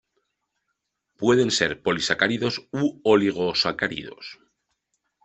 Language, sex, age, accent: Spanish, male, 40-49, España: Centro-Sur peninsular (Madrid, Toledo, Castilla-La Mancha)